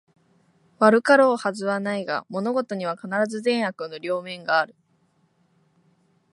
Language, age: Japanese, 19-29